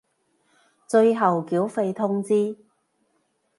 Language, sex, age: Cantonese, female, 30-39